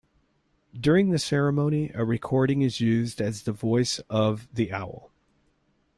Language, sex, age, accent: English, male, 50-59, United States English